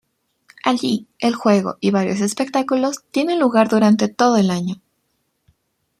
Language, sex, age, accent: Spanish, female, 19-29, Andino-Pacífico: Colombia, Perú, Ecuador, oeste de Bolivia y Venezuela andina